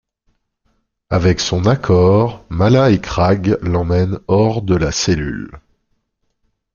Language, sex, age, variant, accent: French, male, 30-39, Français d'Europe, Français de Suisse